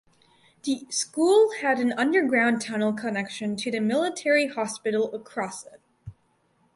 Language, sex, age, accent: English, female, under 19, United States English